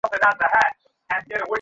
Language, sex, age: Bengali, male, 19-29